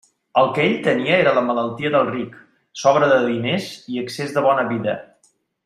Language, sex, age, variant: Catalan, male, 50-59, Central